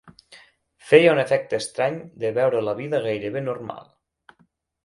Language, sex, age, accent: Catalan, male, 19-29, central; nord-occidental